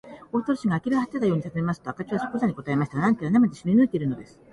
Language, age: Japanese, 60-69